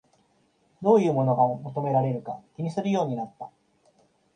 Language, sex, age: Japanese, male, 30-39